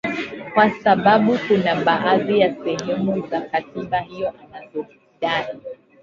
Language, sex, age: Swahili, female, 19-29